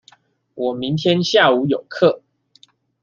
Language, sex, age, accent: Chinese, male, 19-29, 出生地：新北市